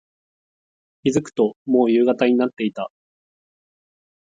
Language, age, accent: Japanese, 19-29, 関西弁